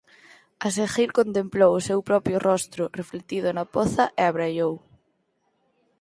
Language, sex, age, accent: Galician, female, 19-29, Central (gheada)